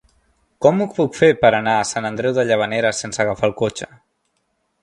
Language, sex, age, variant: Catalan, male, 19-29, Central